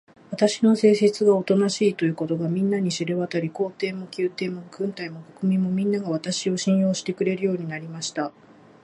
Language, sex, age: Japanese, female, 30-39